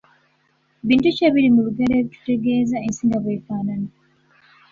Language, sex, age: Ganda, female, 19-29